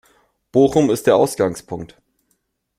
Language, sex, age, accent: German, male, 19-29, Deutschland Deutsch